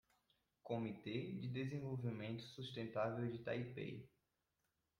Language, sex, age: Portuguese, male, 19-29